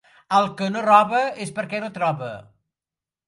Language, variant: Catalan, Central